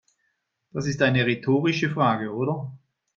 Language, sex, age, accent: German, male, 50-59, Schweizerdeutsch